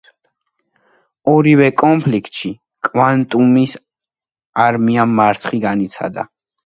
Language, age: Georgian, under 19